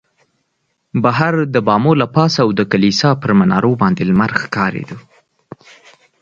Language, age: Pashto, 19-29